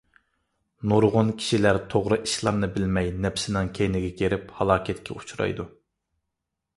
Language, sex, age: Uyghur, male, 19-29